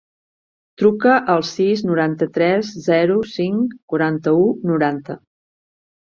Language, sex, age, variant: Catalan, female, 50-59, Central